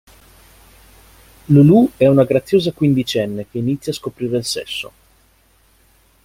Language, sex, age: Italian, male, 40-49